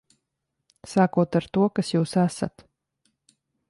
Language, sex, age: Latvian, female, 30-39